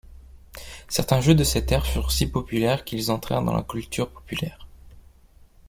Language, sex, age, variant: French, male, 19-29, Français de métropole